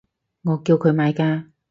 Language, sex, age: Cantonese, female, 30-39